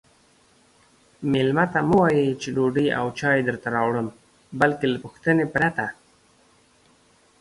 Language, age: Pashto, 30-39